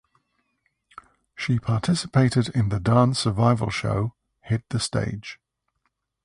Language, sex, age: English, male, 50-59